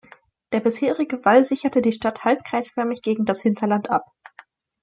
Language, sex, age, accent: German, female, under 19, Deutschland Deutsch